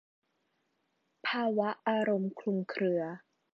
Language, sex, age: Thai, female, 19-29